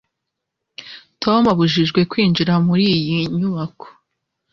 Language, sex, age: Kinyarwanda, female, 19-29